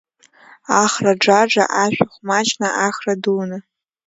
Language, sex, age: Abkhazian, female, under 19